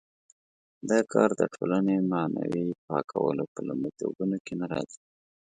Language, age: Pashto, 19-29